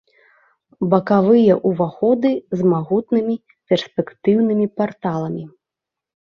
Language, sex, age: Belarusian, female, 30-39